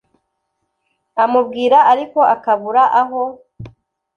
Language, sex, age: Kinyarwanda, female, 19-29